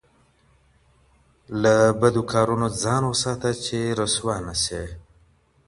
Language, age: Pashto, 30-39